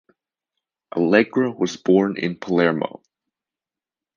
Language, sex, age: English, male, under 19